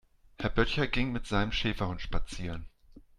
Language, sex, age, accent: German, male, 40-49, Deutschland Deutsch